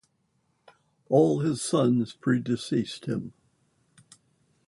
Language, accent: English, United States English